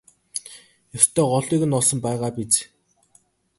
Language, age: Mongolian, 19-29